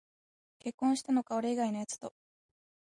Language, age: Japanese, 19-29